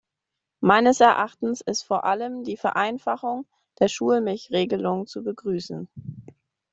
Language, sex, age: German, female, 19-29